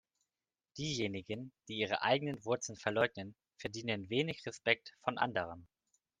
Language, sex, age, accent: German, male, 19-29, Deutschland Deutsch